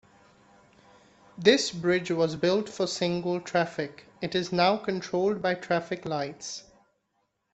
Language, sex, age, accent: English, male, 19-29, India and South Asia (India, Pakistan, Sri Lanka)